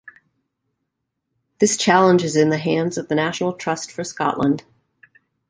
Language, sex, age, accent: English, female, 40-49, United States English